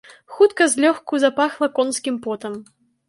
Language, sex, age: Belarusian, female, 19-29